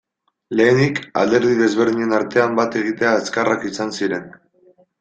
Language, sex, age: Basque, male, 19-29